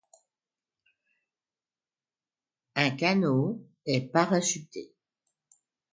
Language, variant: French, Français de métropole